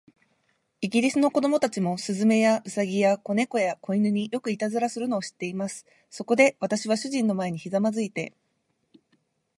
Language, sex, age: Japanese, female, 19-29